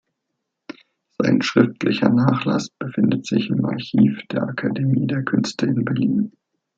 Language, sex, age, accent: German, male, 40-49, Deutschland Deutsch